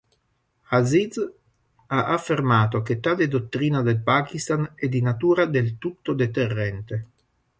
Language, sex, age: Italian, male, 50-59